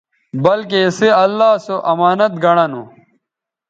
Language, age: Bateri, 19-29